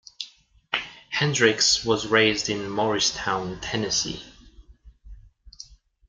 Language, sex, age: English, male, 19-29